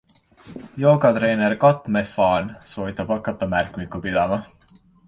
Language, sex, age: Estonian, male, 19-29